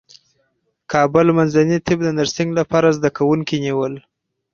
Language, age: Pashto, 19-29